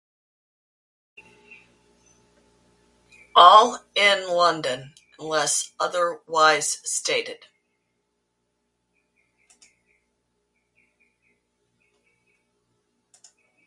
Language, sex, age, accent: English, female, 50-59, United States English